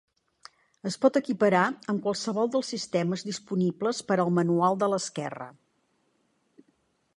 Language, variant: Catalan, Central